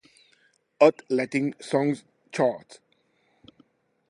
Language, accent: English, French